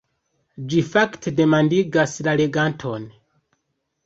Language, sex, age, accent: Esperanto, male, 30-39, Internacia